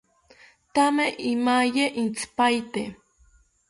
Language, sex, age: South Ucayali Ashéninka, female, under 19